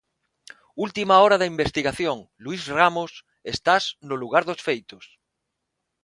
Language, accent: Galician, Normativo (estándar); Neofalante